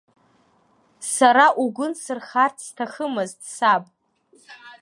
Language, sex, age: Abkhazian, female, under 19